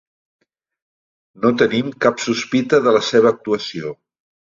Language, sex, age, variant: Catalan, male, 70-79, Central